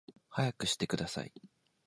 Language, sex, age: Japanese, male, 19-29